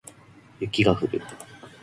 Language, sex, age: Japanese, male, 19-29